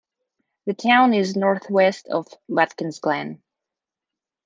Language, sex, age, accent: English, female, 30-39, United States English